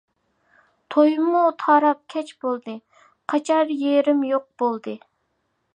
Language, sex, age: Uyghur, female, 19-29